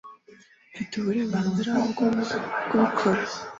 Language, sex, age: Kinyarwanda, female, 30-39